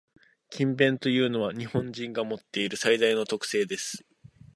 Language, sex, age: Japanese, male, 19-29